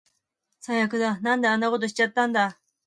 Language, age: Japanese, 19-29